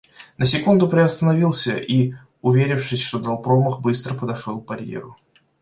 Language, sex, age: Russian, male, 19-29